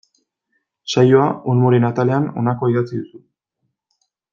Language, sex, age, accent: Basque, male, 19-29, Erdialdekoa edo Nafarra (Gipuzkoa, Nafarroa)